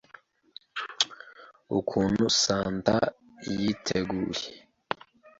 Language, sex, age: Kinyarwanda, male, 19-29